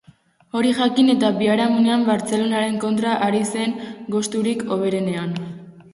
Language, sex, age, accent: Basque, female, under 19, Mendebalekoa (Araba, Bizkaia, Gipuzkoako mendebaleko herri batzuk)